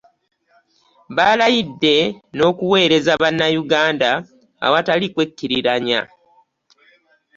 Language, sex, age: Ganda, female, 50-59